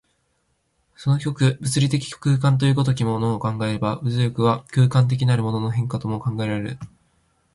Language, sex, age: Japanese, male, 19-29